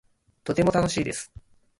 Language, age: Japanese, 30-39